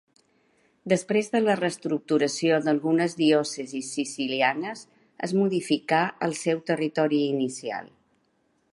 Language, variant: Catalan, Central